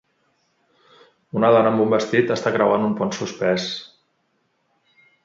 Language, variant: Catalan, Central